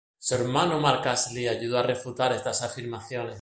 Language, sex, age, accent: Spanish, male, 40-49, España: Sur peninsular (Andalucia, Extremadura, Murcia)